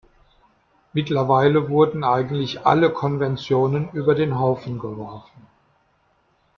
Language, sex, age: German, male, 60-69